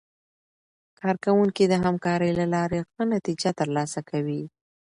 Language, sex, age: Pashto, female, 19-29